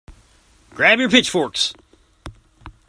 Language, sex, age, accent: English, male, 40-49, United States English